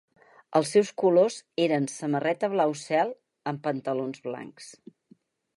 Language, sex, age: Catalan, female, 60-69